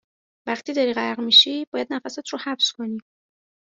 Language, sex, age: Persian, female, 30-39